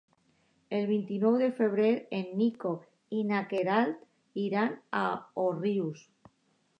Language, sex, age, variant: Catalan, female, under 19, Alacantí